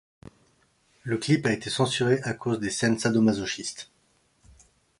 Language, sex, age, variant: French, male, 30-39, Français de métropole